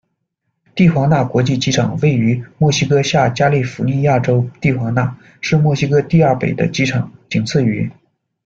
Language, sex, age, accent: Chinese, male, 30-39, 出生地：江苏省